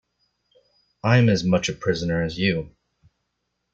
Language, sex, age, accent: English, male, 19-29, United States English